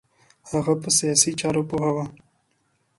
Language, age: Pashto, 19-29